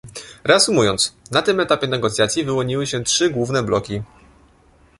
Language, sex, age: Polish, male, 19-29